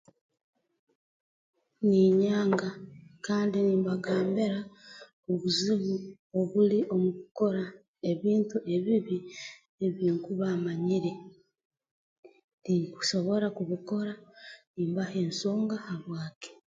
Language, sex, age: Tooro, female, 19-29